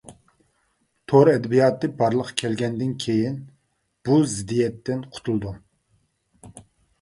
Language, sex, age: Uyghur, male, 40-49